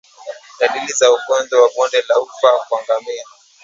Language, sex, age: Swahili, male, 19-29